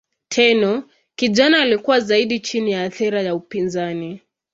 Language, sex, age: Swahili, female, 19-29